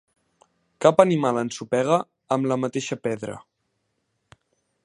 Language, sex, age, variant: Catalan, male, under 19, Central